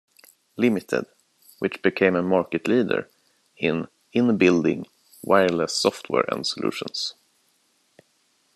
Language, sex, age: English, male, 30-39